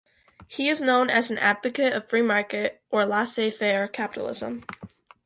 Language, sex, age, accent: English, female, under 19, United States English